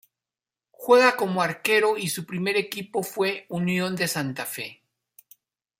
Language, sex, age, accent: Spanish, male, 50-59, México